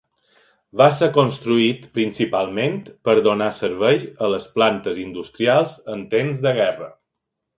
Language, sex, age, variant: Catalan, male, 40-49, Balear